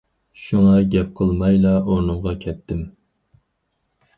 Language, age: Uyghur, 19-29